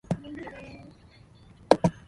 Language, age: English, under 19